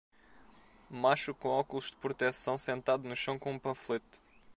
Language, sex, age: Portuguese, male, 19-29